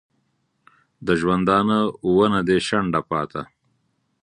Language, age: Pashto, 40-49